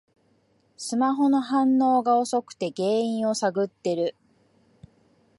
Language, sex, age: Japanese, female, 40-49